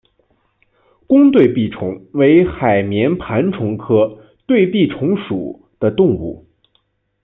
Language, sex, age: Chinese, male, 19-29